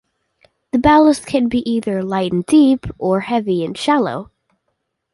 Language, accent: English, United States English